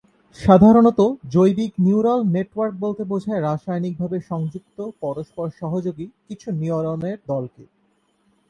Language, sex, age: Bengali, male, 19-29